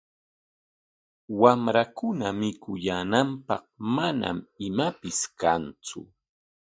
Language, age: Corongo Ancash Quechua, 50-59